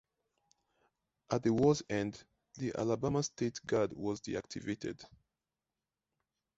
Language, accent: English, England English